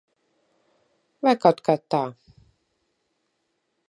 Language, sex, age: Latvian, female, 40-49